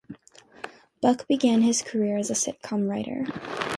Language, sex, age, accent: English, female, under 19, United States English